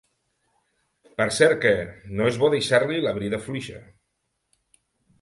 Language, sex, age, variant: Catalan, male, 50-59, Central